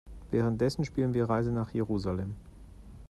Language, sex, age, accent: German, male, 40-49, Deutschland Deutsch